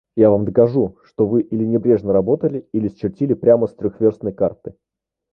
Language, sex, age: Russian, male, 19-29